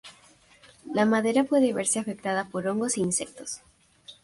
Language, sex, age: Spanish, female, under 19